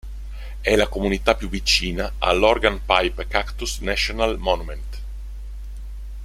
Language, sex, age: Italian, male, 50-59